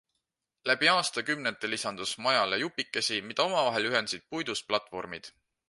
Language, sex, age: Estonian, male, 19-29